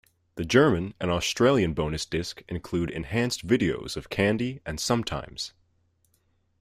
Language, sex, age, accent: English, male, 19-29, United States English